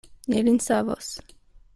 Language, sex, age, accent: Esperanto, female, 19-29, Internacia